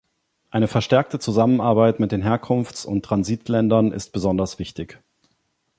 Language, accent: German, Deutschland Deutsch